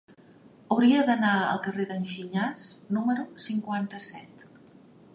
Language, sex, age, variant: Catalan, female, 50-59, Central